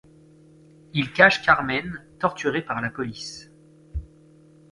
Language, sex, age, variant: French, male, 30-39, Français de métropole